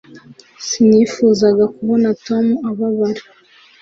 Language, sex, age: Kinyarwanda, female, 19-29